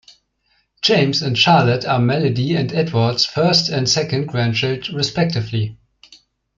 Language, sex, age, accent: English, male, 19-29, United States English